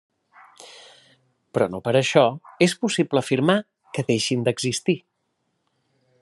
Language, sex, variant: Catalan, male, Central